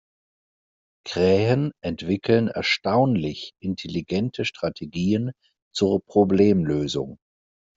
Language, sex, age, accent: German, male, 30-39, Deutschland Deutsch